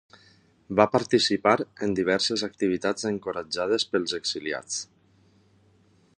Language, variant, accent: Catalan, Valencià meridional, valencià